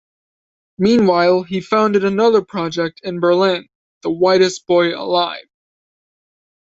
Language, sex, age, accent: English, male, 19-29, United States English